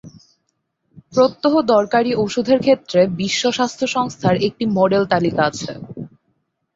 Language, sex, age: Bengali, female, 19-29